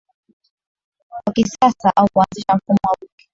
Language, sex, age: Swahili, female, 19-29